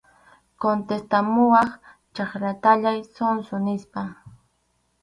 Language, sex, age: Arequipa-La Unión Quechua, female, under 19